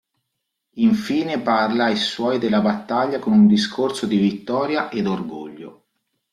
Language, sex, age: Italian, male, 40-49